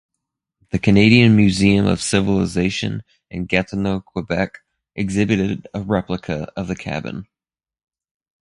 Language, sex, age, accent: English, male, 30-39, United States English